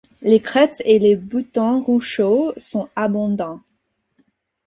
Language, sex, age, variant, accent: French, female, 19-29, Français d'Amérique du Nord, Français des États-Unis